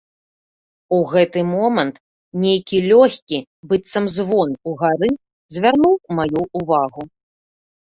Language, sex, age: Belarusian, female, 30-39